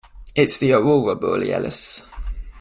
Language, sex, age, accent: English, male, 19-29, England English